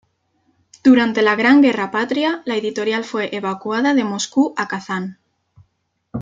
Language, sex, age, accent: Spanish, female, 19-29, España: Centro-Sur peninsular (Madrid, Toledo, Castilla-La Mancha)